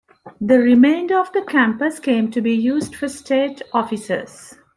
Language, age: English, 50-59